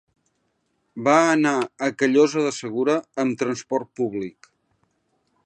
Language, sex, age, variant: Catalan, male, 50-59, Central